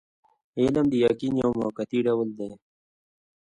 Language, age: Pashto, 19-29